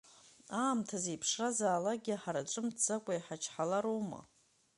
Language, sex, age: Abkhazian, female, 40-49